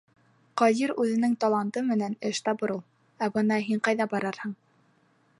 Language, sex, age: Bashkir, female, 19-29